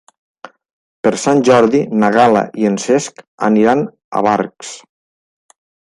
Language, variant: Catalan, Nord-Occidental